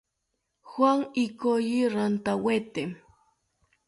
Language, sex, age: South Ucayali Ashéninka, female, under 19